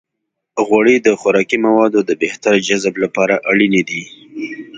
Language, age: Pashto, 30-39